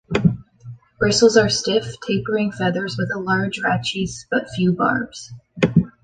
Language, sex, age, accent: English, female, 19-29, Canadian English